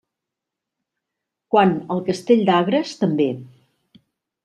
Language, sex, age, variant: Catalan, female, 60-69, Central